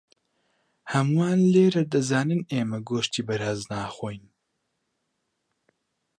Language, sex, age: Central Kurdish, male, 19-29